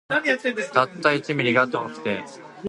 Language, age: Japanese, 19-29